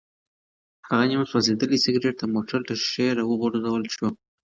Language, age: Pashto, 19-29